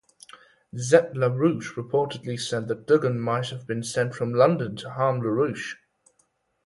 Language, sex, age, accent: English, male, 19-29, England English